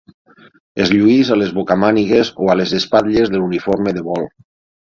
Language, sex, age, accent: Catalan, male, 50-59, valencià